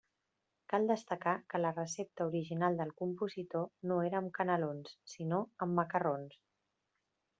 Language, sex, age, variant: Catalan, female, 40-49, Central